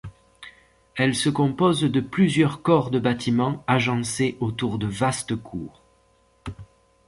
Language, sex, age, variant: French, male, 30-39, Français de métropole